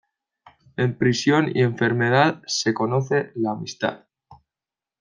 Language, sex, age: Spanish, male, 19-29